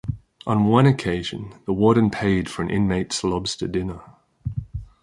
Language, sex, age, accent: English, male, 30-39, Australian English